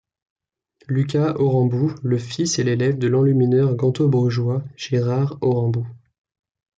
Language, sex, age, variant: French, male, 19-29, Français de métropole